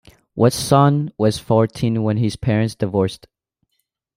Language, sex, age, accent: English, male, under 19, India and South Asia (India, Pakistan, Sri Lanka)